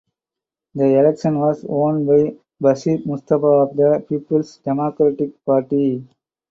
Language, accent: English, India and South Asia (India, Pakistan, Sri Lanka)